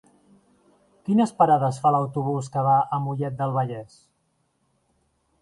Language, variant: Catalan, Central